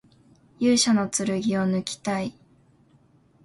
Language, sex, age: Japanese, female, 19-29